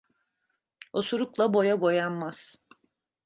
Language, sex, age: Turkish, female, 40-49